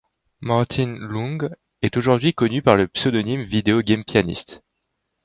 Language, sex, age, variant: French, male, under 19, Français de métropole